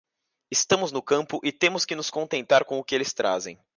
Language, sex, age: Portuguese, male, 19-29